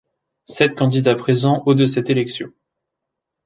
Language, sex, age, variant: French, male, 19-29, Français de métropole